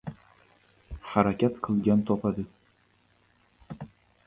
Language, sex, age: Uzbek, male, 19-29